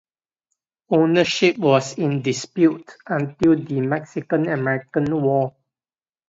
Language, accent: English, Singaporean English